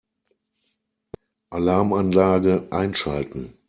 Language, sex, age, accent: German, male, 40-49, Deutschland Deutsch